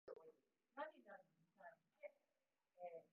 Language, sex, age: Japanese, male, 19-29